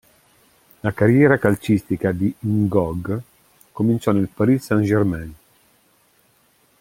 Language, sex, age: Italian, male, 50-59